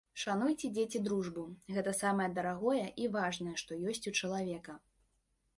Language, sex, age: Belarusian, female, under 19